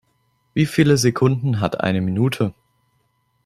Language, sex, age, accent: German, male, 19-29, Deutschland Deutsch